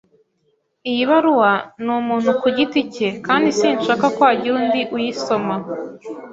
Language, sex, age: Kinyarwanda, female, 19-29